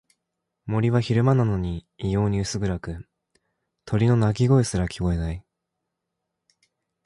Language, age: Japanese, 19-29